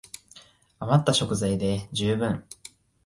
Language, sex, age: Japanese, male, 19-29